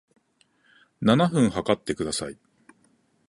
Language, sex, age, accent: Japanese, male, 40-49, 標準語